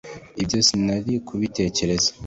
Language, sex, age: Kinyarwanda, male, 19-29